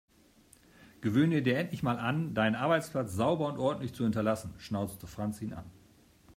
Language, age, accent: German, 50-59, Deutschland Deutsch